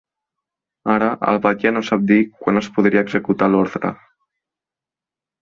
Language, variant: Catalan, Central